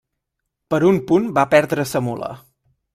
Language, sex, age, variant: Catalan, male, 19-29, Central